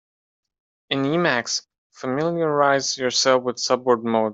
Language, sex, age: English, male, 19-29